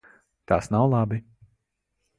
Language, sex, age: Latvian, male, 19-29